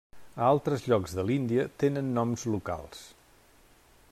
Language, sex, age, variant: Catalan, male, 50-59, Central